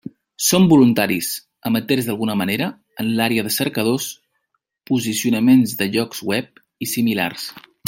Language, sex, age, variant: Catalan, male, 40-49, Central